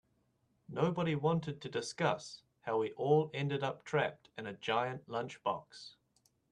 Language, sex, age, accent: English, male, 19-29, New Zealand English